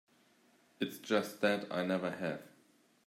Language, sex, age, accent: English, male, 30-39, England English